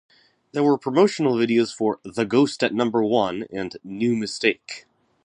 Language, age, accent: English, under 19, United States English